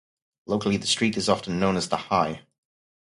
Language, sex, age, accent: English, male, 30-39, England English